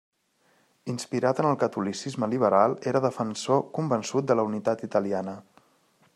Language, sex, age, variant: Catalan, male, 30-39, Central